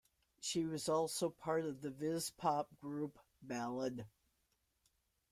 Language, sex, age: English, female, 70-79